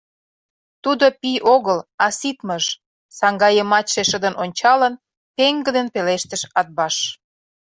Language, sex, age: Mari, female, 40-49